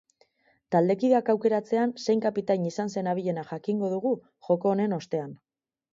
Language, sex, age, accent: Basque, female, 19-29, Mendebalekoa (Araba, Bizkaia, Gipuzkoako mendebaleko herri batzuk)